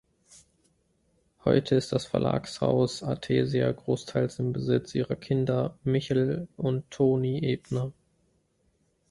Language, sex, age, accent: German, male, 19-29, Deutschland Deutsch